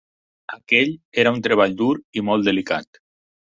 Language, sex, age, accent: Catalan, male, 40-49, valencià